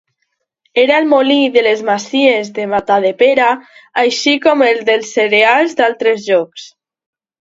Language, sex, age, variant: Catalan, female, under 19, Alacantí